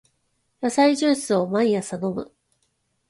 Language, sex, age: Japanese, female, 30-39